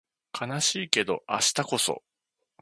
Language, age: Japanese, 30-39